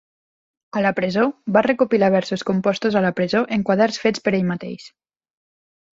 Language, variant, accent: Catalan, Nord-Occidental, Tortosí